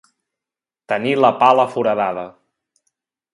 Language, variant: Catalan, Septentrional